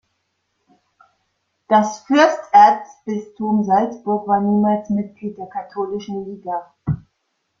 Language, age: German, 50-59